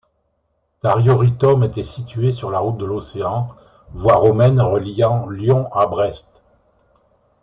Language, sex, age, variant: French, male, 60-69, Français de métropole